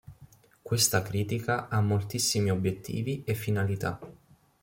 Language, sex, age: Italian, male, 19-29